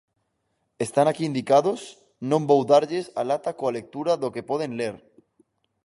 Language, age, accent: Galician, 19-29, Normativo (estándar)